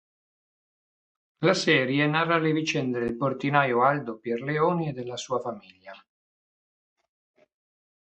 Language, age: Italian, 50-59